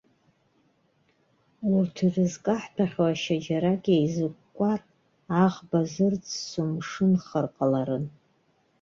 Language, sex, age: Abkhazian, female, 40-49